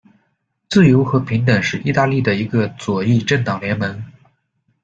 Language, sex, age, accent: Chinese, male, 30-39, 出生地：江苏省